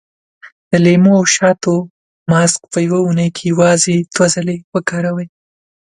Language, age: Pashto, 19-29